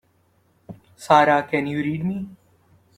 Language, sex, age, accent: English, male, 19-29, India and South Asia (India, Pakistan, Sri Lanka)